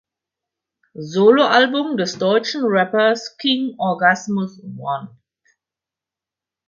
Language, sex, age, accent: German, female, 60-69, Deutschland Deutsch